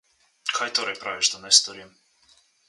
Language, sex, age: Slovenian, male, 19-29